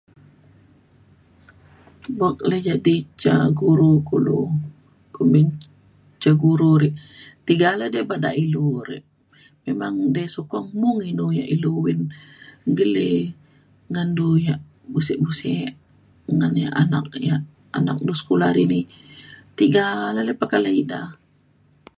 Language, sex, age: Mainstream Kenyah, female, 30-39